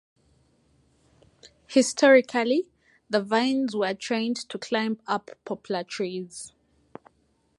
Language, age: English, 19-29